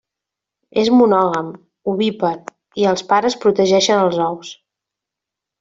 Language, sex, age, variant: Catalan, female, 40-49, Central